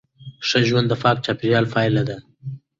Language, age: Pashto, 19-29